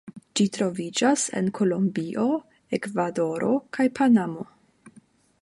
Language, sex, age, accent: Esperanto, female, 19-29, Internacia